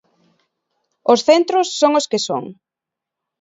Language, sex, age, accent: Galician, female, 19-29, Neofalante